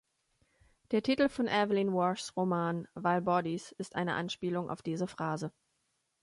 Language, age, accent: German, 30-39, Deutschland Deutsch